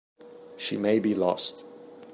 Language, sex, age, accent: English, male, 30-39, England English